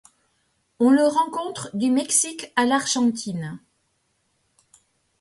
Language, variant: French, Français de métropole